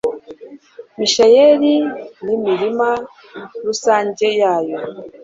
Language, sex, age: Kinyarwanda, female, 40-49